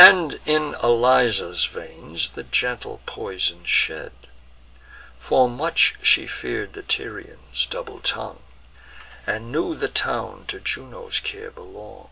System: none